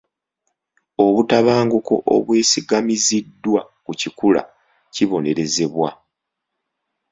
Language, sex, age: Ganda, male, 30-39